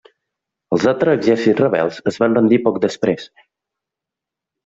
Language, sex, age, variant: Catalan, male, 19-29, Central